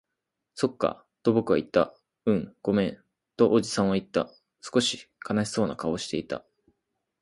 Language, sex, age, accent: Japanese, male, 19-29, 標準